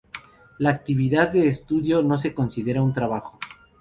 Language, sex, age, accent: Spanish, male, 19-29, México